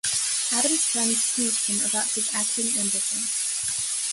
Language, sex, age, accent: English, female, under 19, United States English